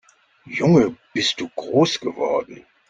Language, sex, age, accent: German, male, 60-69, Deutschland Deutsch